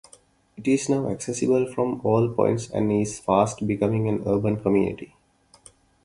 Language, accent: English, India and South Asia (India, Pakistan, Sri Lanka)